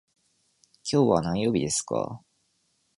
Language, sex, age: Japanese, male, 19-29